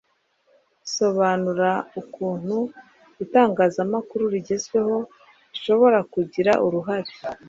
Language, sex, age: Kinyarwanda, female, 30-39